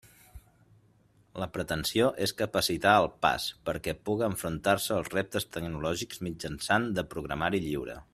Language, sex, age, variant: Catalan, male, 30-39, Central